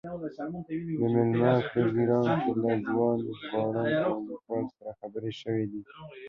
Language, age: Pashto, under 19